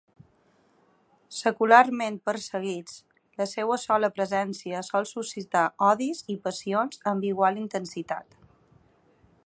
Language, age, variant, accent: Catalan, 30-39, Balear, balear; Palma